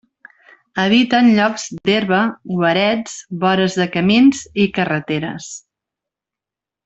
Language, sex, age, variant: Catalan, female, 40-49, Central